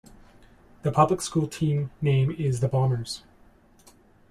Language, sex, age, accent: English, male, 30-39, Canadian English